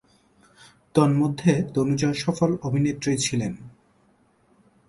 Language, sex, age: Bengali, male, 19-29